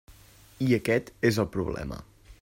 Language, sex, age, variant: Catalan, male, 19-29, Central